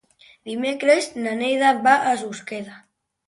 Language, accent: Catalan, valencià